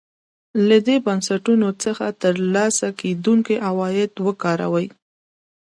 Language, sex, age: Pashto, female, 19-29